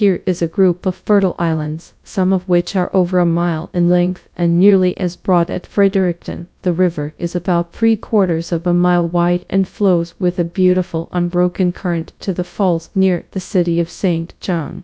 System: TTS, GradTTS